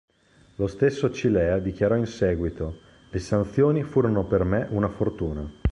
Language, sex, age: Italian, male, 30-39